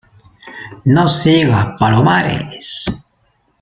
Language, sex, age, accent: Spanish, male, 50-59, España: Norte peninsular (Asturias, Castilla y León, Cantabria, País Vasco, Navarra, Aragón, La Rioja, Guadalajara, Cuenca)